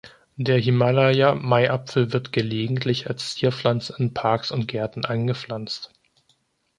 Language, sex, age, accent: German, male, 19-29, Deutschland Deutsch